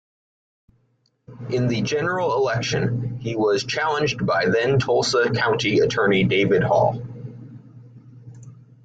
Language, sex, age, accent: English, male, 19-29, United States English